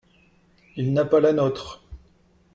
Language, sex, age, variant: French, male, 40-49, Français de métropole